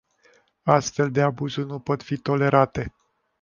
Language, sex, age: Romanian, male, 50-59